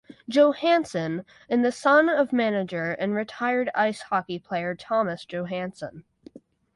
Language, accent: English, United States English